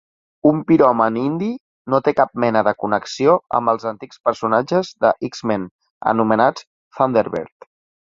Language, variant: Catalan, Central